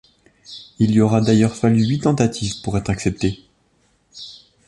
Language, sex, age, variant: French, male, under 19, Français de métropole